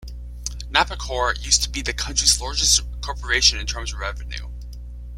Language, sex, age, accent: English, male, under 19, United States English